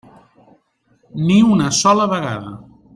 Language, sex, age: Catalan, male, 50-59